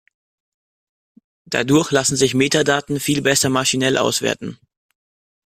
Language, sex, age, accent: German, male, under 19, Deutschland Deutsch